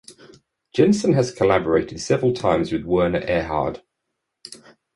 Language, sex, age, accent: English, male, 40-49, England English